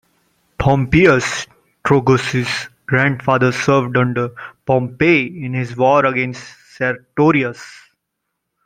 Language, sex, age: English, male, 30-39